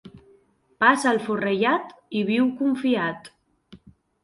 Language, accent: Catalan, valencià